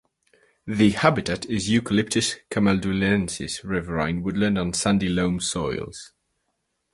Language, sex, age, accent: English, male, under 19, England English